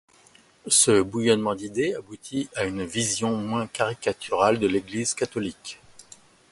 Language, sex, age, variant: French, male, 60-69, Français de métropole